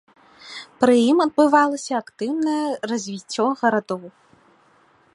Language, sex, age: Belarusian, female, 19-29